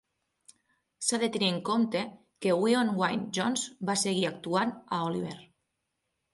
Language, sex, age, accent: Catalan, female, 30-39, Ebrenc